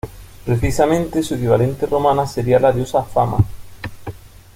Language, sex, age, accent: Spanish, male, 40-49, España: Sur peninsular (Andalucia, Extremadura, Murcia)